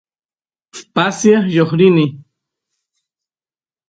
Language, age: Santiago del Estero Quichua, 40-49